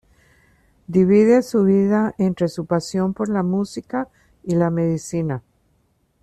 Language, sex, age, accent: Spanish, female, 70-79, Andino-Pacífico: Colombia, Perú, Ecuador, oeste de Bolivia y Venezuela andina